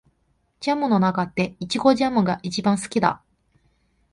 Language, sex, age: Japanese, female, 19-29